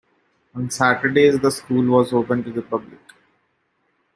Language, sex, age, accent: English, male, 19-29, India and South Asia (India, Pakistan, Sri Lanka)